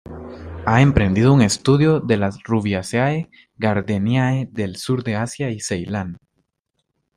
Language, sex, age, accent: Spanish, male, under 19, América central